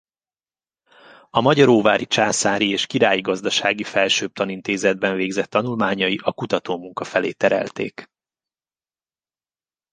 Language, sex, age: Hungarian, male, 30-39